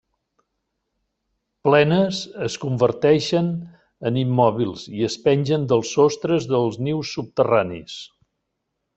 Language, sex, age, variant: Catalan, male, 60-69, Central